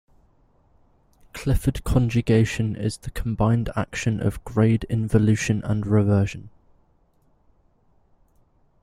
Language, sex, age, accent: English, male, 19-29, England English